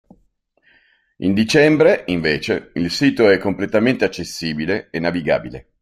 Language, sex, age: Italian, male, 50-59